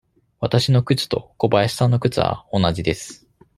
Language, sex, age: Japanese, male, 30-39